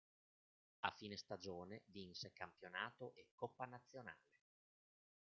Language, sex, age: Italian, male, 50-59